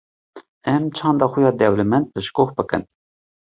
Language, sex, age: Kurdish, male, 40-49